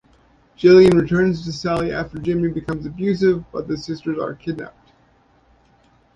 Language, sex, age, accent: English, male, 40-49, Canadian English